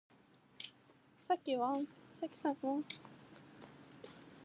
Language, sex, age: English, female, under 19